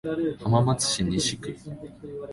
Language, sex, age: Japanese, male, 19-29